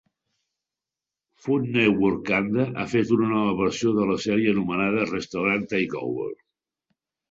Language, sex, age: Catalan, male, 60-69